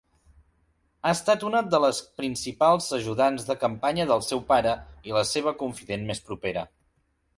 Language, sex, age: Catalan, male, 19-29